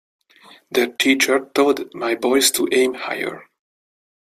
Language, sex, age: English, male, 19-29